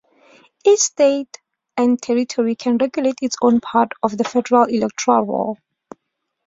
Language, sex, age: English, female, 30-39